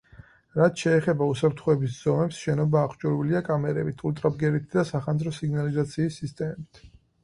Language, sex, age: Georgian, male, 30-39